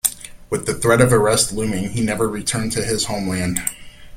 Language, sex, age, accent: English, male, 30-39, United States English